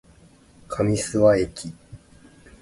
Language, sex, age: Japanese, male, 30-39